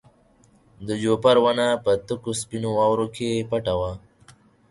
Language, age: Pashto, 19-29